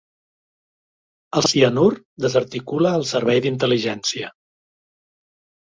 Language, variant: Catalan, Central